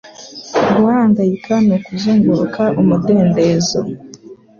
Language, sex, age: Kinyarwanda, female, under 19